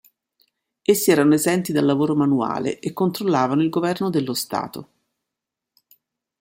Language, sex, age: Italian, female, 60-69